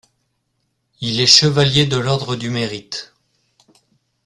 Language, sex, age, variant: French, male, 50-59, Français de métropole